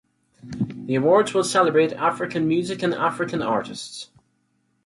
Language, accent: English, Northern Irish